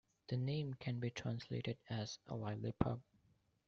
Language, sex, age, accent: English, male, 19-29, India and South Asia (India, Pakistan, Sri Lanka)